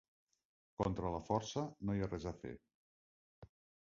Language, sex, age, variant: Catalan, male, 40-49, Central